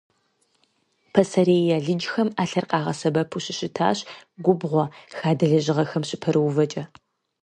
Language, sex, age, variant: Kabardian, female, 19-29, Адыгэбзэ (Къэбэрдей, Кирил, псоми зэдай)